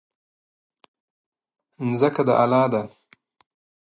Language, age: Pashto, 30-39